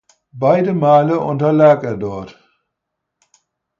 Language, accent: German, Norddeutsch